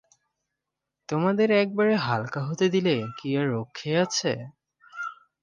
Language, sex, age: Bengali, male, 19-29